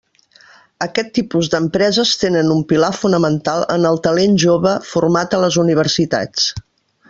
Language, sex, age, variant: Catalan, female, 60-69, Central